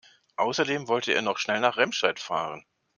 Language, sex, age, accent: German, male, 60-69, Deutschland Deutsch